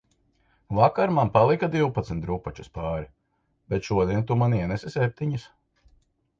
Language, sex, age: Latvian, male, 50-59